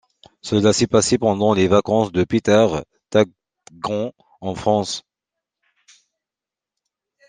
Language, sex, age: French, male, 30-39